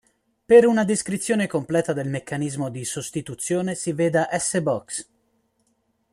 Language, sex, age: Italian, male, 19-29